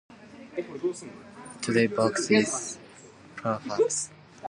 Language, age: English, under 19